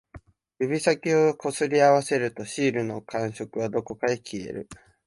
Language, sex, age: Japanese, male, 19-29